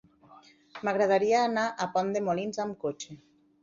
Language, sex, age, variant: Catalan, female, 40-49, Nord-Occidental